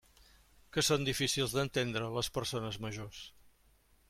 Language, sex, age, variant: Catalan, male, 50-59, Central